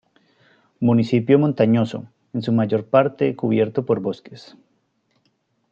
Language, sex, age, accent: Spanish, male, 30-39, Andino-Pacífico: Colombia, Perú, Ecuador, oeste de Bolivia y Venezuela andina